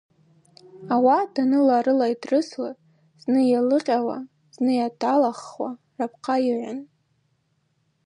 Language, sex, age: Abaza, female, 19-29